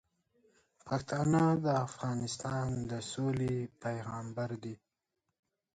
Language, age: Pashto, 19-29